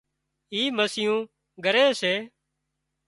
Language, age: Wadiyara Koli, 40-49